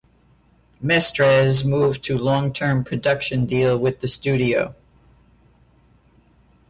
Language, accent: English, United States English